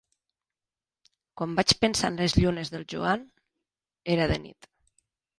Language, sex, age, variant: Catalan, female, 19-29, Nord-Occidental